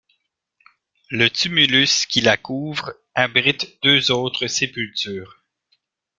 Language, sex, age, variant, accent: French, male, 30-39, Français d'Amérique du Nord, Français du Canada